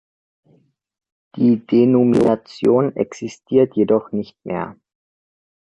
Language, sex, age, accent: German, male, under 19, Österreichisches Deutsch